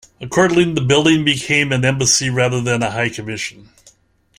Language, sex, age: English, male, 60-69